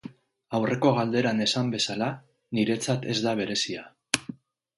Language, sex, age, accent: Basque, male, 30-39, Mendebalekoa (Araba, Bizkaia, Gipuzkoako mendebaleko herri batzuk)